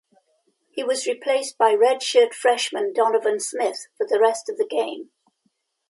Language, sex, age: English, female, 70-79